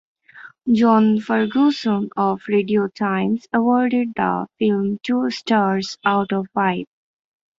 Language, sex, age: English, female, 19-29